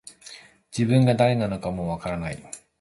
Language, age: Japanese, 40-49